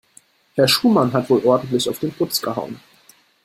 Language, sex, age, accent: German, male, under 19, Deutschland Deutsch